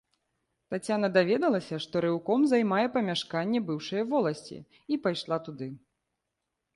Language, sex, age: Belarusian, female, 30-39